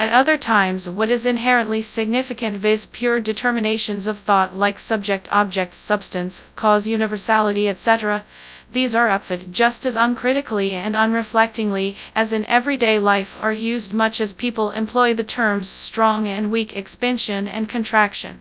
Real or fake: fake